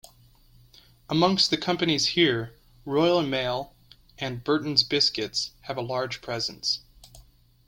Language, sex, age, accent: English, male, 19-29, United States English